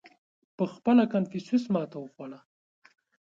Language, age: Pashto, 19-29